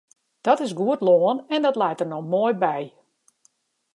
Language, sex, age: Western Frisian, female, 40-49